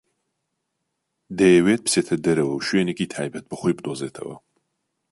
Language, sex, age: Central Kurdish, male, 30-39